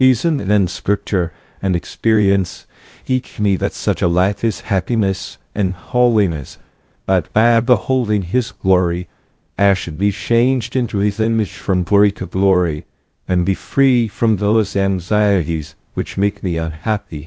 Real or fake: fake